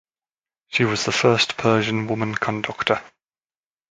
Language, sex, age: English, male, 40-49